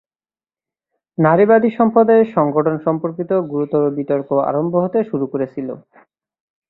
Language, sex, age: Bengali, male, 19-29